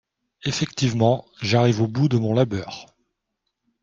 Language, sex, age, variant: French, male, 30-39, Français de métropole